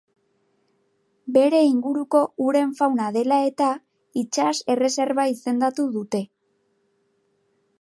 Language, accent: Basque, Mendebalekoa (Araba, Bizkaia, Gipuzkoako mendebaleko herri batzuk)